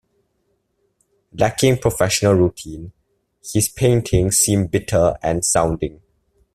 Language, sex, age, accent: English, male, under 19, Singaporean English